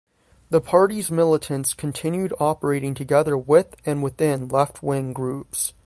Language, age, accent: English, 19-29, United States English